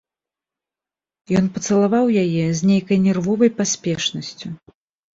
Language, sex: Belarusian, female